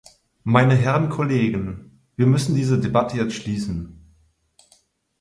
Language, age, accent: German, 19-29, Deutschland Deutsch